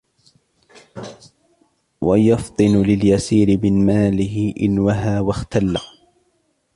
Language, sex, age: Arabic, male, 19-29